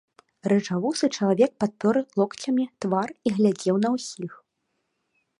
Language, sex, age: Belarusian, female, 19-29